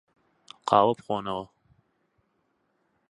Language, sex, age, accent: Central Kurdish, male, 19-29, سۆرانی